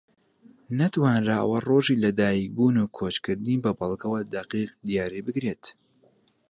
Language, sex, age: Central Kurdish, male, 19-29